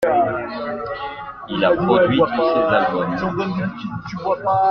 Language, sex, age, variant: French, male, 40-49, Français de métropole